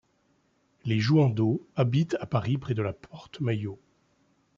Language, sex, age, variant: French, male, 50-59, Français de métropole